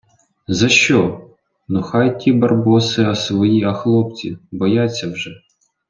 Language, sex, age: Ukrainian, male, 30-39